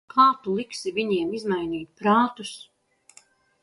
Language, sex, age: Latvian, female, 40-49